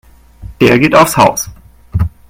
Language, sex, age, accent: German, male, 30-39, Deutschland Deutsch